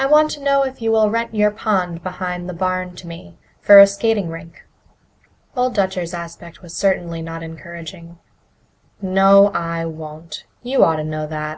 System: none